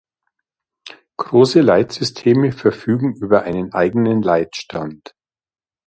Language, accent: German, Deutschland Deutsch